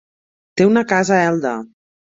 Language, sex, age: Catalan, female, 50-59